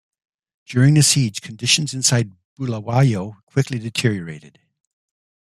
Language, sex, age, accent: English, male, 60-69, Canadian English